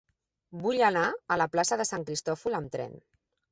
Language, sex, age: Catalan, female, 40-49